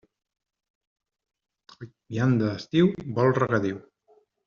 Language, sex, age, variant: Catalan, male, 40-49, Central